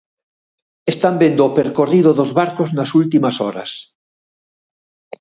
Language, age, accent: Galician, 60-69, Atlántico (seseo e gheada)